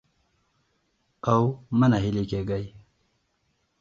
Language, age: Pashto, 19-29